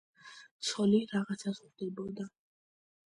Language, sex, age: Georgian, female, under 19